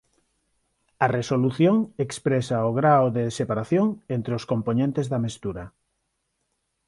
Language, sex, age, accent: Galician, male, 50-59, Neofalante